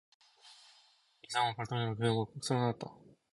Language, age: Korean, 19-29